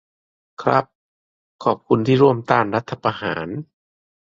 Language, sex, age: Thai, male, 30-39